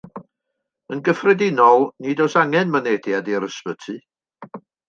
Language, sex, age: Welsh, male, 60-69